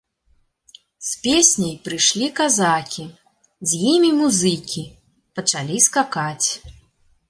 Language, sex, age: Belarusian, female, 30-39